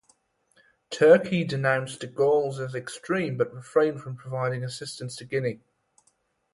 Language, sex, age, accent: English, male, 19-29, England English